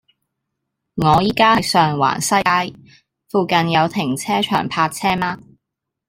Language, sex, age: Cantonese, female, 19-29